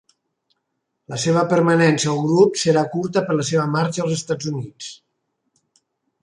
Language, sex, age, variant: Catalan, male, 50-59, Nord-Occidental